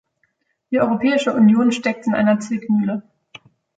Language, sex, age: German, female, 19-29